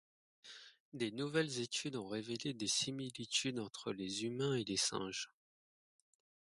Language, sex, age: French, male, 30-39